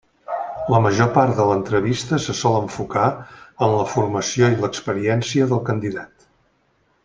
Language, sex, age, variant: Catalan, male, 60-69, Central